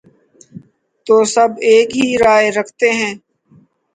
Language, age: Urdu, 40-49